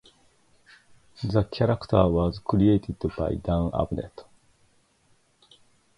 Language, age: English, 50-59